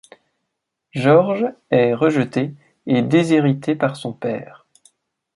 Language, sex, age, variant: French, male, 19-29, Français de métropole